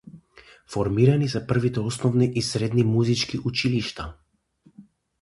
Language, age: Macedonian, 19-29